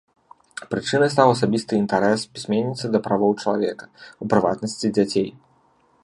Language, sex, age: Belarusian, male, 30-39